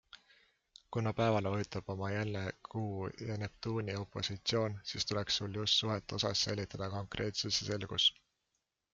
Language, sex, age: Estonian, male, 19-29